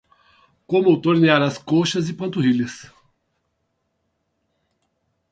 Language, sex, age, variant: Portuguese, male, 40-49, Portuguese (Brasil)